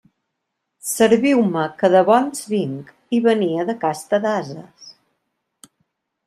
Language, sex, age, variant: Catalan, female, 40-49, Central